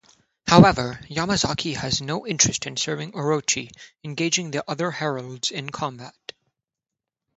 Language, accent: English, United States English; India and South Asia (India, Pakistan, Sri Lanka)